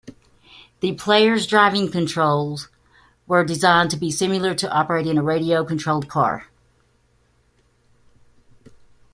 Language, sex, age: English, female, 50-59